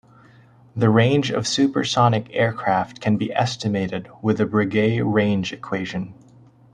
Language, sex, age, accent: English, male, 19-29, United States English